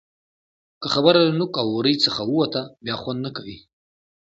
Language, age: Pashto, 19-29